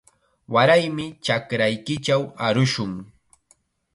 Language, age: Chiquián Ancash Quechua, 19-29